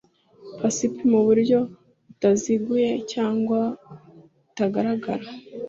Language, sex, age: Kinyarwanda, female, 19-29